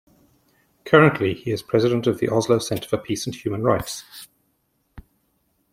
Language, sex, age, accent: English, male, 40-49, England English